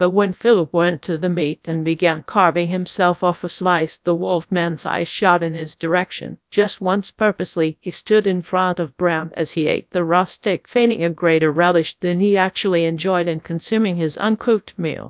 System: TTS, GradTTS